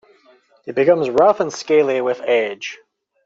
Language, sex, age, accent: English, male, 30-39, United States English